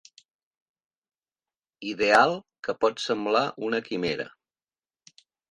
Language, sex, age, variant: Catalan, male, 50-59, Central